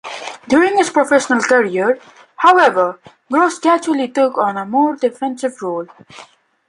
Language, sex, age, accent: English, male, under 19, India and South Asia (India, Pakistan, Sri Lanka)